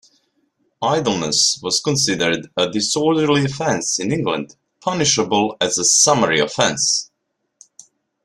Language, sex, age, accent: English, male, 30-39, England English